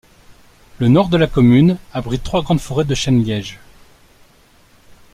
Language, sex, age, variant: French, male, 40-49, Français de métropole